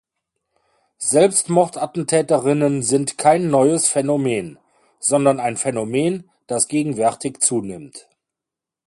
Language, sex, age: German, male, 50-59